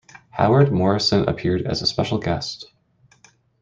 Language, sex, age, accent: English, male, 30-39, United States English